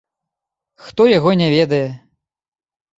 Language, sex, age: Belarusian, male, 19-29